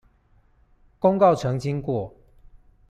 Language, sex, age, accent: Chinese, male, 40-49, 出生地：臺北市